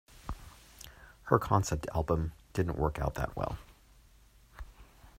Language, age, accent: English, 40-49, United States English